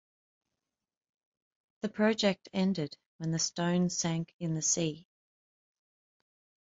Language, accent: English, Australian English